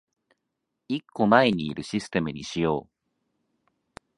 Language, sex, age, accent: Japanese, male, 19-29, 関西弁